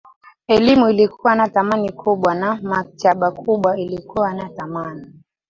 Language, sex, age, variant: Swahili, female, 19-29, Kiswahili cha Bara ya Kenya